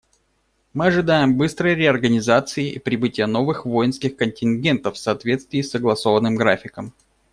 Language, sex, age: Russian, male, 40-49